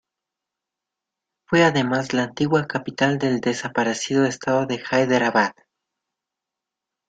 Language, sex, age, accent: Spanish, male, 19-29, Andino-Pacífico: Colombia, Perú, Ecuador, oeste de Bolivia y Venezuela andina